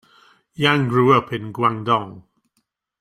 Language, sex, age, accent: English, male, 50-59, England English